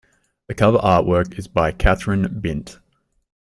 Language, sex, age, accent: English, male, 19-29, Australian English